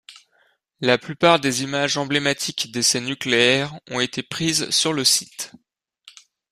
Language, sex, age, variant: French, male, 19-29, Français de métropole